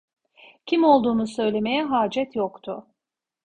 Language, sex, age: Turkish, female, 40-49